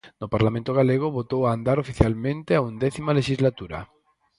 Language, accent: Galician, Normativo (estándar)